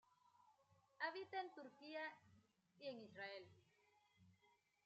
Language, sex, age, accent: Spanish, female, 30-39, América central